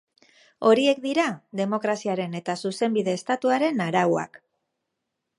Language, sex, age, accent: Basque, female, 40-49, Mendebalekoa (Araba, Bizkaia, Gipuzkoako mendebaleko herri batzuk)